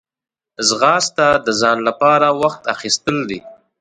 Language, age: Pashto, 19-29